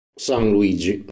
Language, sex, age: Italian, male, 50-59